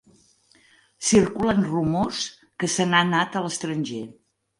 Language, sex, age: Catalan, female, 50-59